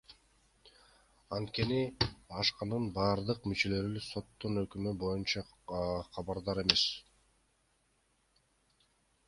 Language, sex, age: Kyrgyz, male, 19-29